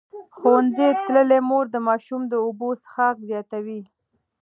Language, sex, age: Pashto, female, 19-29